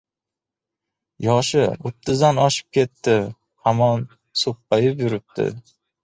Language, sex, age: Uzbek, male, 19-29